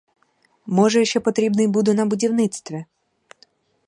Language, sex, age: Ukrainian, female, 19-29